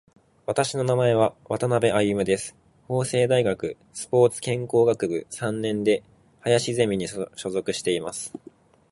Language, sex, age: Japanese, male, 19-29